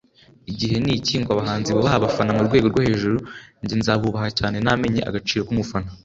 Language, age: Kinyarwanda, under 19